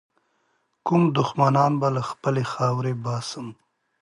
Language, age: Pashto, 30-39